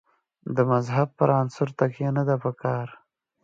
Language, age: Pashto, 19-29